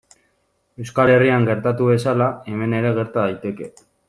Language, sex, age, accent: Basque, male, 19-29, Mendebalekoa (Araba, Bizkaia, Gipuzkoako mendebaleko herri batzuk)